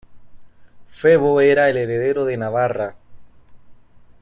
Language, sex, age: Spanish, male, 19-29